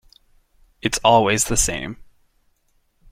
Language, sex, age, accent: English, male, 19-29, Canadian English